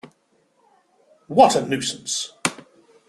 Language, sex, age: English, male, 60-69